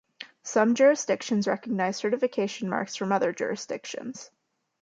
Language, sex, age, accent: English, female, 19-29, United States English